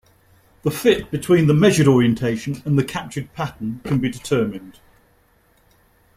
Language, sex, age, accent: English, male, 50-59, England English